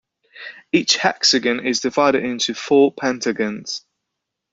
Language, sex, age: English, male, 30-39